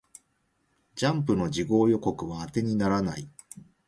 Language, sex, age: Japanese, male, 40-49